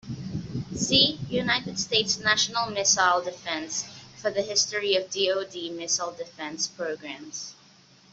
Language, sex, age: English, female, 19-29